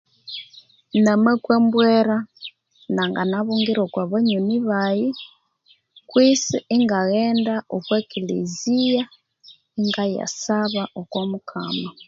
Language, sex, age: Konzo, female, 30-39